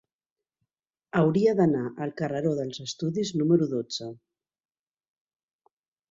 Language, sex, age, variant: Catalan, female, 40-49, Central